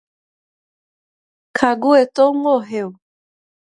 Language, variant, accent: Portuguese, Portuguese (Brasil), Paulista